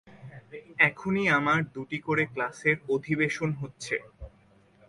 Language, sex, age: Bengali, male, 19-29